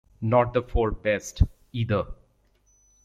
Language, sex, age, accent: English, male, 40-49, United States English